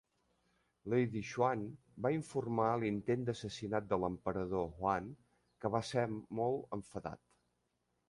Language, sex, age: Catalan, male, 50-59